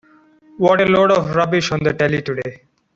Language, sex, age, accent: English, male, 19-29, India and South Asia (India, Pakistan, Sri Lanka)